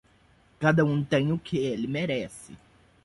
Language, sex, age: Portuguese, male, 19-29